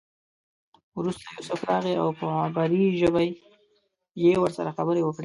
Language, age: Pashto, 19-29